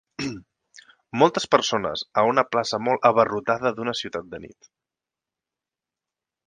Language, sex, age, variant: Catalan, male, 30-39, Central